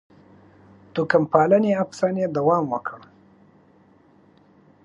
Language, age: Pashto, 30-39